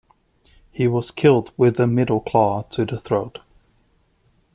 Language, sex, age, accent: English, male, 30-39, United States English